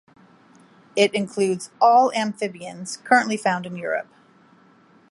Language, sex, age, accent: English, female, 40-49, United States English